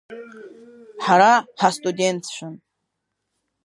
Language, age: Abkhazian, 30-39